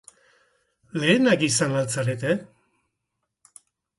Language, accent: Basque, Mendebalekoa (Araba, Bizkaia, Gipuzkoako mendebaleko herri batzuk)